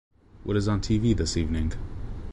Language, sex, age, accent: English, male, 30-39, United States English